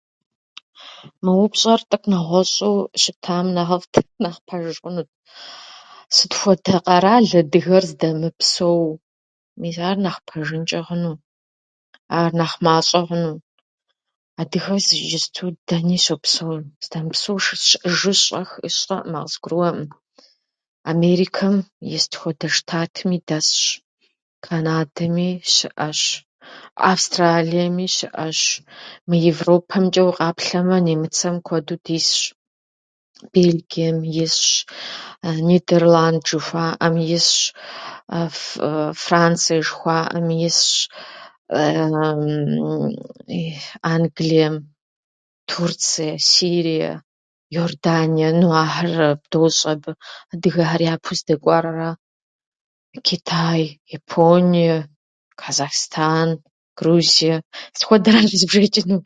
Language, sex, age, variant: Kabardian, female, 30-39, Адыгэбзэ (Къэбэрдей, Кирил, псоми зэдай)